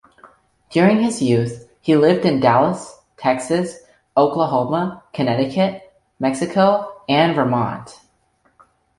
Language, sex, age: English, male, under 19